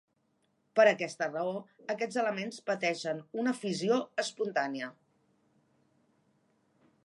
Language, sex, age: Catalan, female, 40-49